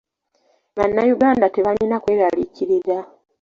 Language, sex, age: Ganda, female, 19-29